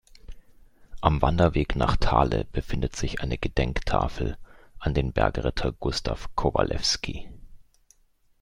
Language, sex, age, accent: German, male, 30-39, Deutschland Deutsch